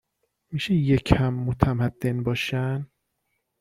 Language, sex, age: Persian, male, 30-39